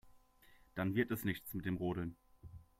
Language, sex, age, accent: German, male, 19-29, Deutschland Deutsch